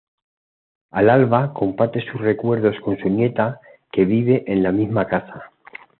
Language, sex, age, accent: Spanish, male, 50-59, España: Centro-Sur peninsular (Madrid, Toledo, Castilla-La Mancha)